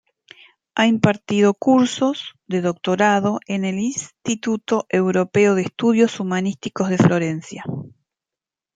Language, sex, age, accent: Spanish, female, 40-49, Rioplatense: Argentina, Uruguay, este de Bolivia, Paraguay